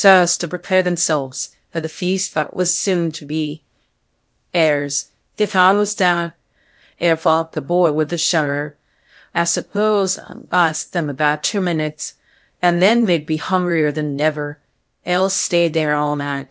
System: TTS, VITS